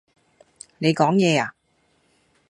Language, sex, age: Cantonese, female, 40-49